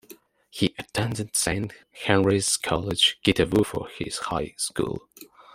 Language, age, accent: English, 19-29, England English